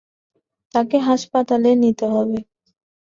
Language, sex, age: Bengali, female, 19-29